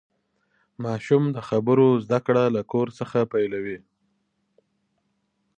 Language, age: Pashto, 30-39